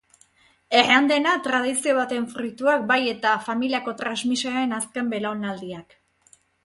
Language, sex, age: Basque, female, 40-49